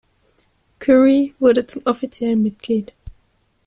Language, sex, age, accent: German, female, 19-29, Deutschland Deutsch